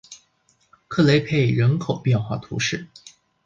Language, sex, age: Chinese, male, 19-29